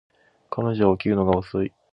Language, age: Japanese, 19-29